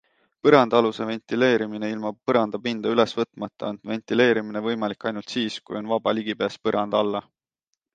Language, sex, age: Estonian, male, 19-29